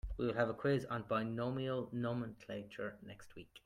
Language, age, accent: English, 30-39, Irish English